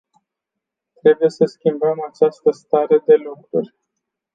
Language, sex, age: Romanian, male, 40-49